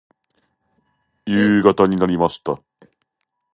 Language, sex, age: Japanese, female, 19-29